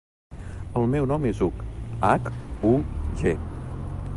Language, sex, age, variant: Catalan, male, 40-49, Central